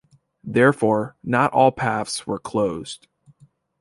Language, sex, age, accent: English, male, 19-29, United States English